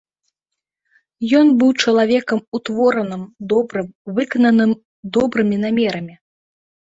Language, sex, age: Belarusian, female, 30-39